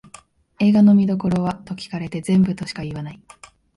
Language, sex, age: Japanese, female, 19-29